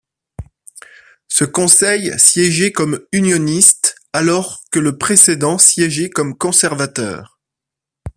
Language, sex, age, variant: French, male, 30-39, Français de métropole